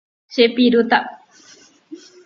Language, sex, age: Guarani, female, under 19